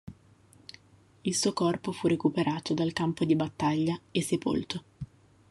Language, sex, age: Italian, female, 30-39